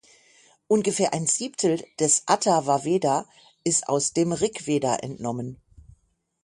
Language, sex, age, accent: German, female, 50-59, Deutschland Deutsch